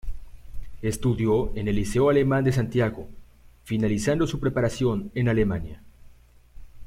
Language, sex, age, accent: Spanish, male, 19-29, México